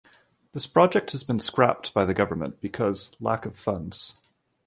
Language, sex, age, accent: English, male, 30-39, Canadian English